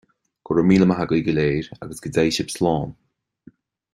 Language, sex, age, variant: Irish, male, 19-29, Gaeilge Chonnacht